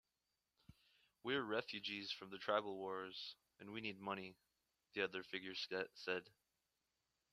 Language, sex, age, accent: English, male, 30-39, United States English